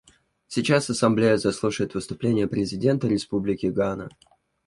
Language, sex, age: Russian, male, 19-29